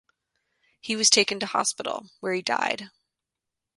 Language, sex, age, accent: English, female, 19-29, United States English